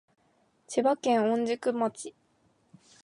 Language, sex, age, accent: Japanese, female, 19-29, 標準語